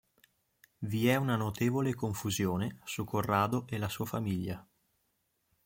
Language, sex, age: Italian, male, 19-29